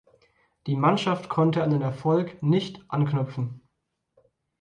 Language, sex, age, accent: German, male, 19-29, Deutschland Deutsch